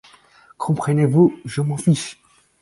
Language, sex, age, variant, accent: French, male, under 19, Français d'Afrique subsaharienne et des îles africaines, Français de Madagascar